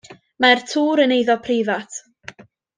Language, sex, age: Welsh, female, 19-29